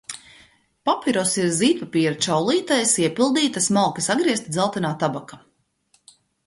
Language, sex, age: Latvian, female, 50-59